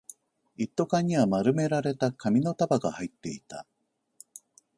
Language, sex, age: Japanese, male, 50-59